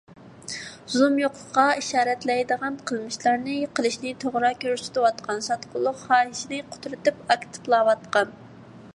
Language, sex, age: Uyghur, female, 19-29